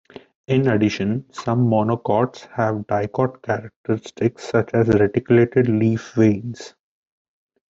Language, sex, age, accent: English, male, 19-29, India and South Asia (India, Pakistan, Sri Lanka)